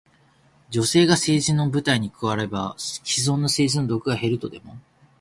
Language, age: Japanese, 19-29